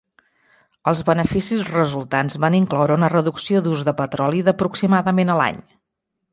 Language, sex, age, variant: Catalan, female, 40-49, Central